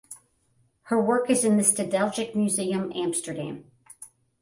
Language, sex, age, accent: English, female, 50-59, United States English